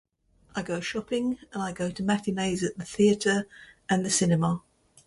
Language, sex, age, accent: English, female, 70-79, England English